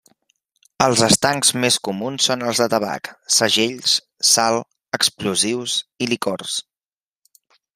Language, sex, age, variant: Catalan, male, 19-29, Central